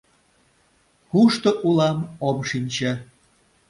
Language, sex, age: Mari, male, 60-69